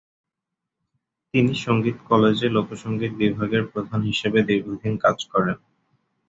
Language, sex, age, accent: Bengali, male, 19-29, Bangladeshi